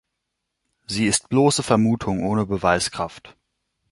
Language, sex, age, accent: German, male, 19-29, Deutschland Deutsch